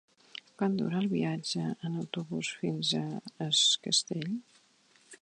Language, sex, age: Catalan, female, 40-49